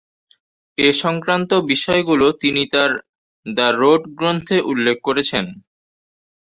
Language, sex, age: Bengali, male, under 19